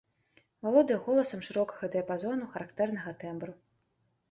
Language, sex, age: Belarusian, female, 19-29